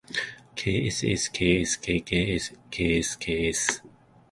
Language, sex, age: Japanese, male, 30-39